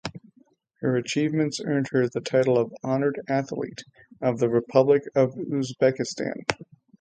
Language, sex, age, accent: English, male, 50-59, Canadian English